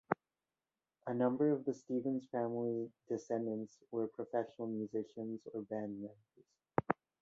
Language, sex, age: English, male, 19-29